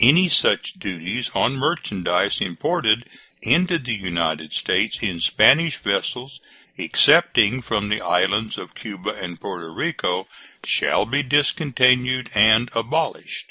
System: none